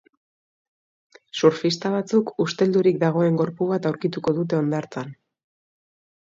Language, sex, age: Basque, female, 30-39